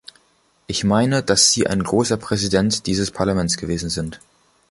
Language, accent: German, Deutschland Deutsch